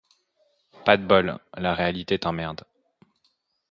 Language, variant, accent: French, Français d'Europe, Français de l'ouest de la France